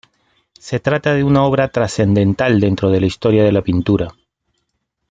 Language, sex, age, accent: Spanish, male, 30-39, Andino-Pacífico: Colombia, Perú, Ecuador, oeste de Bolivia y Venezuela andina